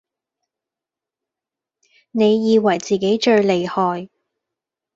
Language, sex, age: Cantonese, female, 19-29